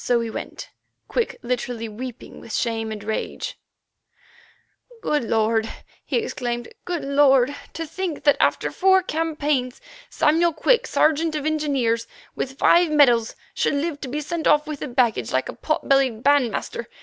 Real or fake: real